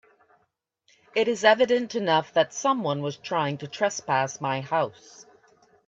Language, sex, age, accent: English, female, 50-59, Canadian English